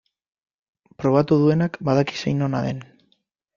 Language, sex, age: Basque, male, 19-29